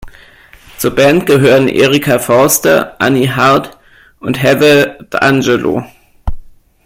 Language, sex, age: German, male, 30-39